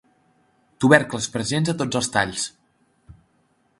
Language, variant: Catalan, Central